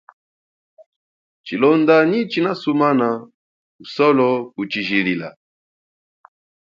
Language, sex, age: Chokwe, male, 40-49